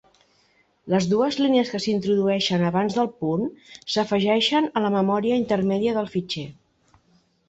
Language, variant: Catalan, Central